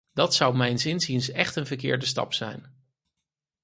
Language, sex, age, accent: Dutch, male, 30-39, Nederlands Nederlands